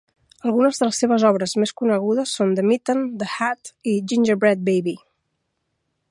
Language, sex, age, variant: Catalan, female, 50-59, Central